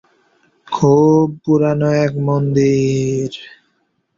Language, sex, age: Bengali, male, 19-29